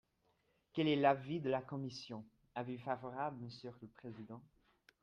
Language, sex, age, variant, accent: French, male, under 19, Français d'Amérique du Nord, Français du Canada